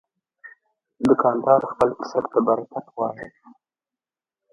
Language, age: Pashto, under 19